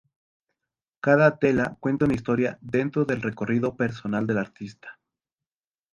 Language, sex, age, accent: Spanish, male, 19-29, México